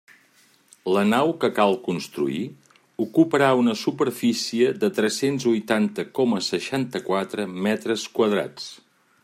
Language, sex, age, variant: Catalan, male, 50-59, Central